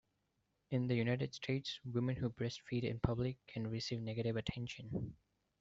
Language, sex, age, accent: English, male, 19-29, India and South Asia (India, Pakistan, Sri Lanka)